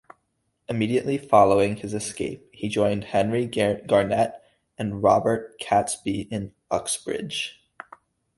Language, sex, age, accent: English, male, 19-29, United States English